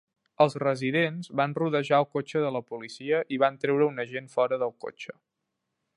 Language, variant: Catalan, Central